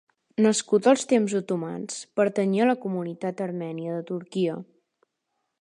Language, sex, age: Catalan, female, under 19